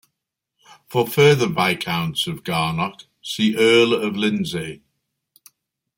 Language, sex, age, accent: English, male, 50-59, England English